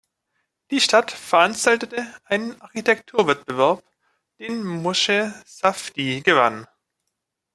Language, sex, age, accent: German, male, 19-29, Deutschland Deutsch